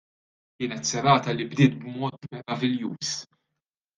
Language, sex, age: Maltese, male, 30-39